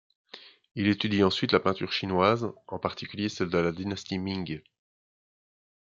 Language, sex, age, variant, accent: French, male, 30-39, Français d'Europe, Français de Belgique